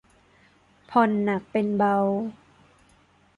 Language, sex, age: Thai, female, 19-29